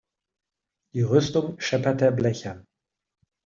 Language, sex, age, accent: German, male, 40-49, Deutschland Deutsch